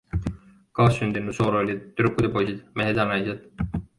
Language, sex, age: Estonian, male, 19-29